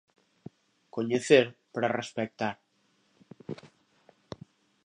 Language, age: Galician, 40-49